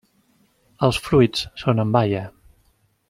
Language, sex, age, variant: Catalan, male, 50-59, Central